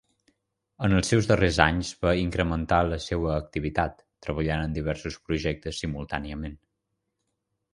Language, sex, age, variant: Catalan, male, under 19, Central